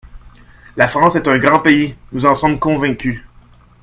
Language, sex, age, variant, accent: French, male, 40-49, Français d'Amérique du Nord, Français du Canada